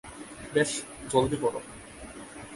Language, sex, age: Bengali, male, 19-29